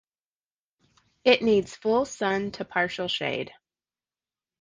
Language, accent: English, United States English